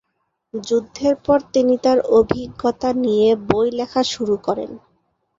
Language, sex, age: Bengali, female, 19-29